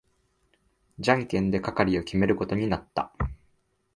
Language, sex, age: Japanese, male, 19-29